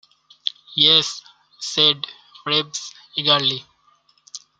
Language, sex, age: English, male, 19-29